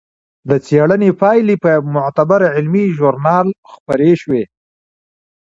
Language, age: Pashto, 40-49